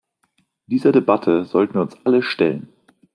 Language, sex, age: German, male, 19-29